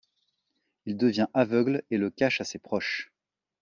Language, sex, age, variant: French, male, 30-39, Français de métropole